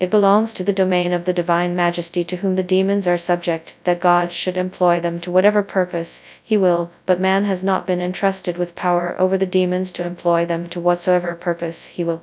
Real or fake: fake